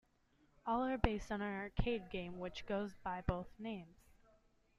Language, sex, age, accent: English, female, 19-29, United States English